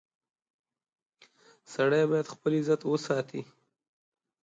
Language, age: Pashto, 30-39